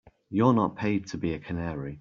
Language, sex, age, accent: English, male, 30-39, England English